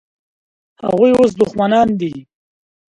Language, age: Pashto, 19-29